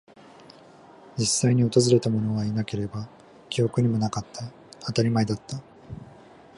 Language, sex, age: Japanese, male, 19-29